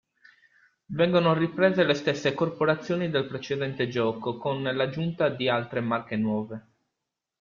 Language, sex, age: Italian, male, 19-29